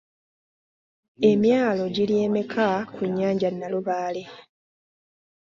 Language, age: Ganda, 30-39